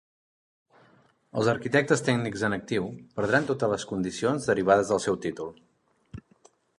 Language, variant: Catalan, Central